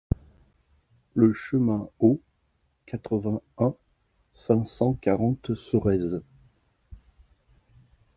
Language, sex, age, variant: French, male, 50-59, Français de métropole